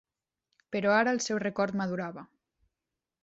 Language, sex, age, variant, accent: Catalan, female, 19-29, Nord-Occidental, Tortosí